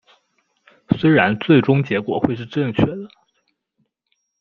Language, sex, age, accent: Chinese, male, 19-29, 出生地：浙江省